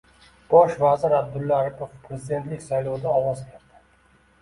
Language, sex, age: Uzbek, male, 19-29